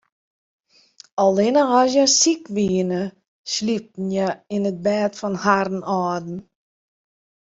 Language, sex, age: Western Frisian, female, 40-49